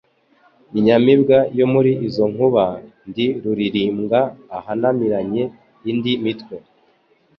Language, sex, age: Kinyarwanda, male, 19-29